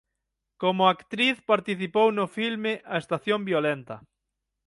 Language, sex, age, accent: Galician, male, 30-39, Atlántico (seseo e gheada); Central (gheada); Normativo (estándar)